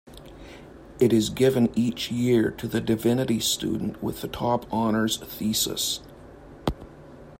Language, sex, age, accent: English, male, 40-49, Canadian English